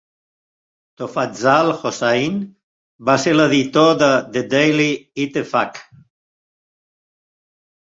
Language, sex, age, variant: Catalan, male, 70-79, Central